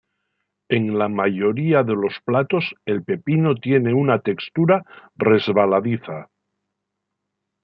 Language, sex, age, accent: Spanish, male, 70-79, España: Norte peninsular (Asturias, Castilla y León, Cantabria, País Vasco, Navarra, Aragón, La Rioja, Guadalajara, Cuenca)